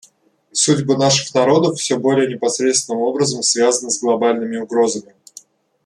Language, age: Russian, 19-29